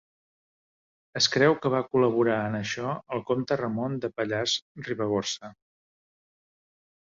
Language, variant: Catalan, Central